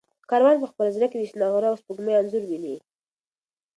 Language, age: Pashto, 19-29